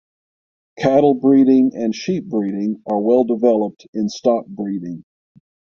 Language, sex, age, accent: English, male, 50-59, United States English; southern United States